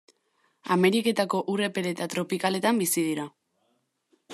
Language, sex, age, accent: Basque, female, 19-29, Mendebalekoa (Araba, Bizkaia, Gipuzkoako mendebaleko herri batzuk)